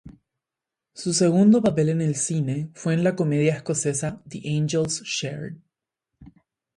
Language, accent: Spanish, Rioplatense: Argentina, Uruguay, este de Bolivia, Paraguay